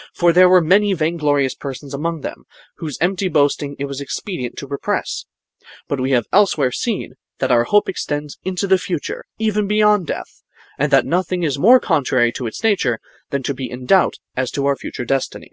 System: none